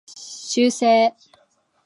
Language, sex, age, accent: Japanese, female, 19-29, 標準語